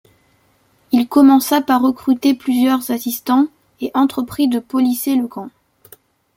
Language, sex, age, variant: French, female, under 19, Français de métropole